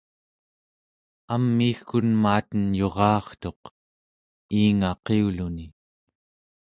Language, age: Central Yupik, 30-39